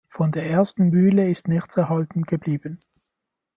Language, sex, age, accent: German, male, 19-29, Schweizerdeutsch